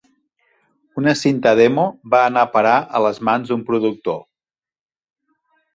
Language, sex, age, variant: Catalan, male, 40-49, Central